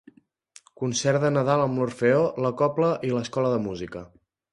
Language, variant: Catalan, Central